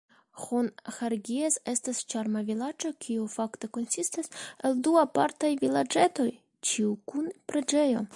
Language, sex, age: Esperanto, female, 19-29